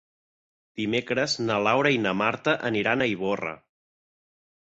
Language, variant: Catalan, Central